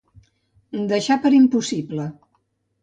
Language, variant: Catalan, Central